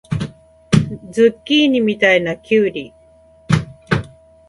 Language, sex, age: Japanese, female, 40-49